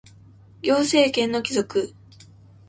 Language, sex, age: Japanese, female, 19-29